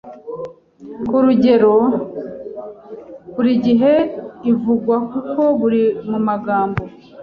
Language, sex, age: Kinyarwanda, female, 40-49